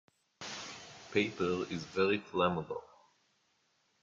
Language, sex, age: English, male, 19-29